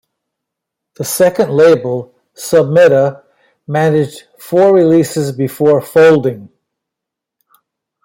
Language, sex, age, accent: English, male, 70-79, United States English